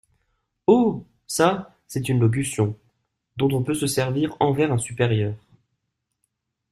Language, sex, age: French, male, 19-29